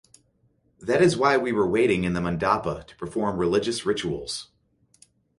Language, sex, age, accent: English, male, 40-49, United States English